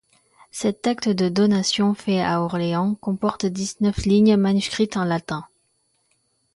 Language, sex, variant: French, female, Français de métropole